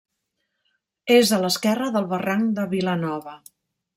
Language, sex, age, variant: Catalan, female, 50-59, Central